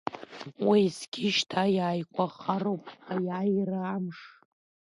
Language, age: Abkhazian, under 19